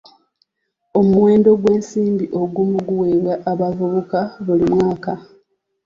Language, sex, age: Ganda, female, 40-49